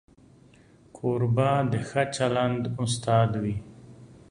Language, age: Pashto, 40-49